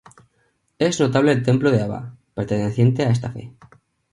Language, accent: Spanish, España: Centro-Sur peninsular (Madrid, Toledo, Castilla-La Mancha)